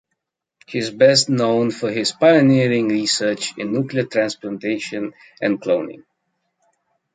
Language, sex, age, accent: English, male, 30-39, Australian English